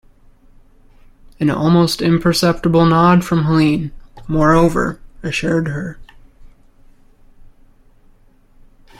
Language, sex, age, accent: English, male, 19-29, United States English